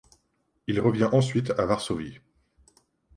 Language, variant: French, Français de métropole